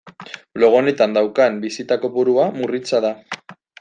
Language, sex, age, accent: Basque, male, 19-29, Mendebalekoa (Araba, Bizkaia, Gipuzkoako mendebaleko herri batzuk)